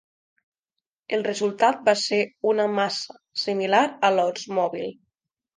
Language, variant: Catalan, Nord-Occidental